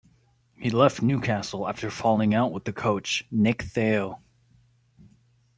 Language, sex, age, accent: English, male, 19-29, United States English